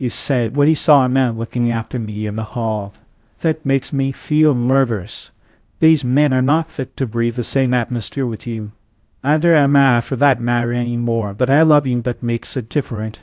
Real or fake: fake